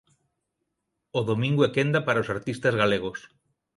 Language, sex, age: Galician, male, 40-49